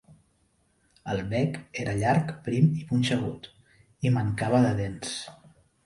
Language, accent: Catalan, central; nord-occidental; septentrional